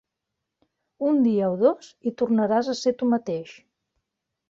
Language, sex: Catalan, female